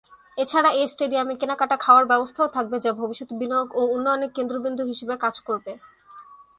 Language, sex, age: Bengali, female, 19-29